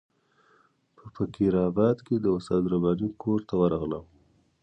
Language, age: Pashto, 19-29